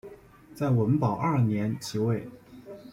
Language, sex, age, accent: Chinese, male, 30-39, 出生地：湖南省